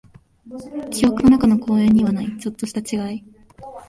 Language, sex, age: Japanese, female, 19-29